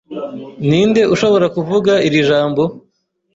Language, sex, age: Kinyarwanda, male, 30-39